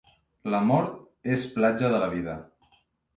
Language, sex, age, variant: Catalan, male, 19-29, Central